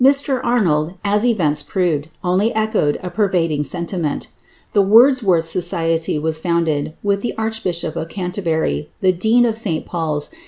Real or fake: real